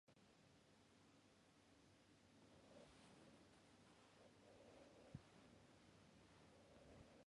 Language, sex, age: English, female, 19-29